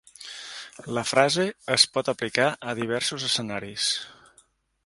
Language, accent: Catalan, central; septentrional